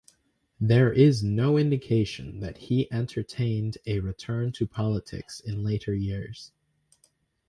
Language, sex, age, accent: English, male, under 19, United States English